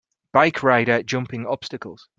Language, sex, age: English, male, 40-49